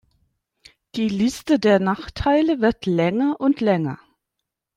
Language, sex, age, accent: German, male, 40-49, Deutschland Deutsch